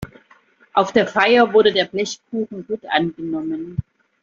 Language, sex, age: German, female, 60-69